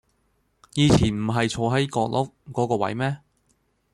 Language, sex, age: Cantonese, male, 19-29